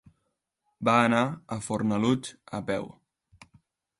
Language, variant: Catalan, Central